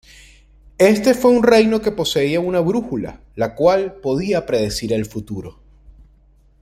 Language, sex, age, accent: Spanish, male, 30-39, Caribe: Cuba, Venezuela, Puerto Rico, República Dominicana, Panamá, Colombia caribeña, México caribeño, Costa del golfo de México